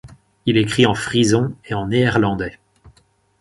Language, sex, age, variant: French, male, 30-39, Français de métropole